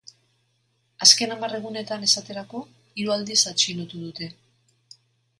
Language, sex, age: Basque, female, 60-69